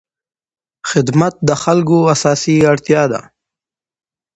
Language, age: Pashto, 19-29